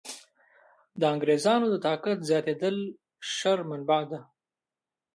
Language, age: Pashto, 19-29